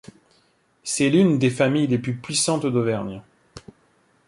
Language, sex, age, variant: French, male, 40-49, Français de métropole